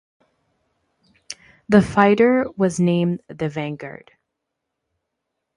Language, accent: English, Canadian English